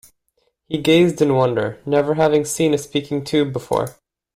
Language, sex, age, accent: English, male, 19-29, Canadian English